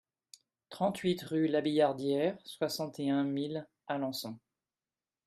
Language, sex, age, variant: French, male, 40-49, Français de métropole